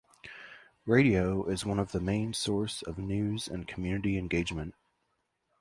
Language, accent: English, United States English